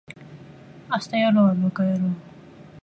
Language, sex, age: Japanese, female, 19-29